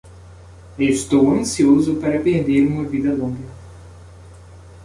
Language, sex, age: Portuguese, male, 19-29